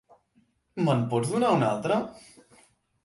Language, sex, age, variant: Catalan, male, 19-29, Central